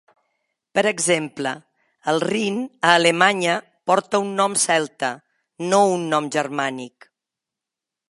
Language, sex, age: Catalan, female, 60-69